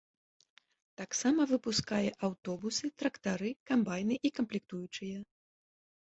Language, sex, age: Belarusian, female, 30-39